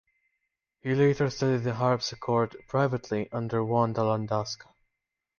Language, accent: English, United States English